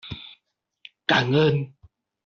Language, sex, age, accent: Chinese, male, 30-39, 出生地：臺北市